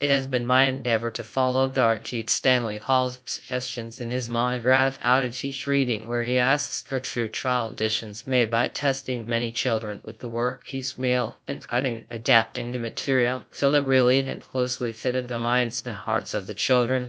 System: TTS, GlowTTS